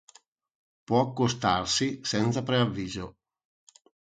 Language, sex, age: Italian, male, 40-49